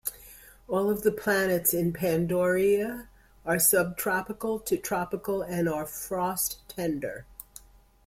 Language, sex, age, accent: English, female, 60-69, United States English